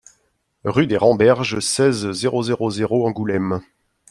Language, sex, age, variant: French, male, 50-59, Français de métropole